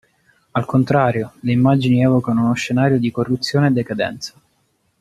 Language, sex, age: Italian, male, 19-29